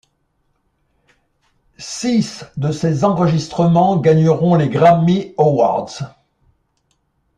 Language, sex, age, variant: French, male, 70-79, Français de métropole